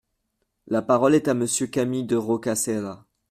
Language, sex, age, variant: French, male, 19-29, Français de métropole